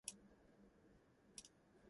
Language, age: English, 19-29